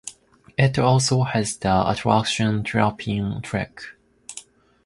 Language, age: English, 19-29